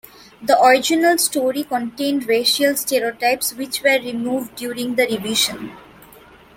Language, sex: English, female